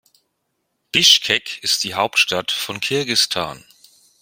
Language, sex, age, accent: German, male, 50-59, Deutschland Deutsch